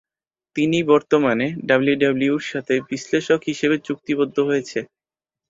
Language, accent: Bengali, Native